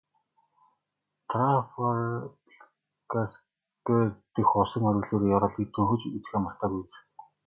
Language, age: Mongolian, 30-39